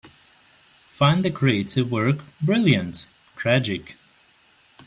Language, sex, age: English, male, 19-29